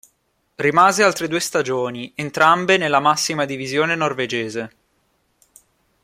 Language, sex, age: Italian, male, 19-29